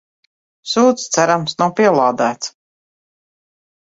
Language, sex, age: Latvian, female, 40-49